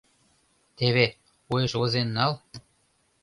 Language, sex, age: Mari, male, 30-39